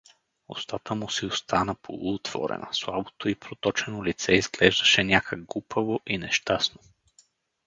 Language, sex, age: Bulgarian, male, 30-39